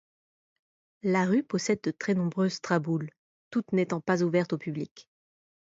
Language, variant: French, Français de métropole